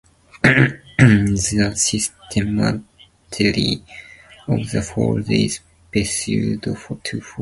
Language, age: English, 19-29